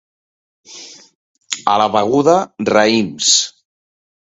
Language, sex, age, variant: Catalan, male, 40-49, Central